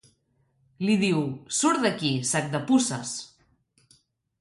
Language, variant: Catalan, Central